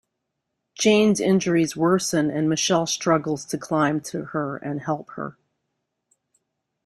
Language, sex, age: English, female, 60-69